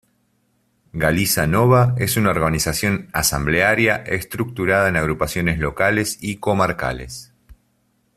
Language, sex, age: Spanish, male, 40-49